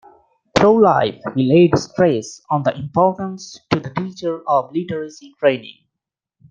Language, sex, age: English, male, 19-29